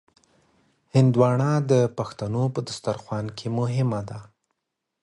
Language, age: Pashto, 30-39